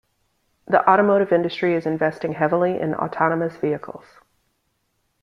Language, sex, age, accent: English, female, 40-49, United States English